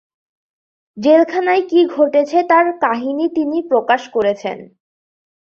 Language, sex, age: Bengali, female, 19-29